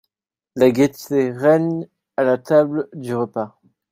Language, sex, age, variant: French, male, 30-39, Français de métropole